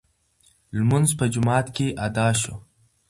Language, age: Pashto, under 19